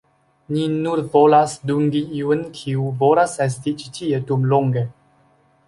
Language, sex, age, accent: Esperanto, male, 30-39, Internacia